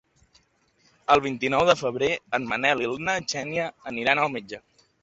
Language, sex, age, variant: Catalan, male, 19-29, Nord-Occidental